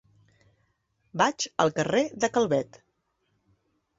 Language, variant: Catalan, Central